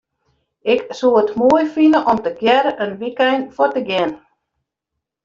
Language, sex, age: Western Frisian, female, 60-69